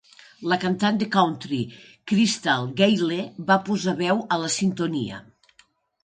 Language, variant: Catalan, Nord-Occidental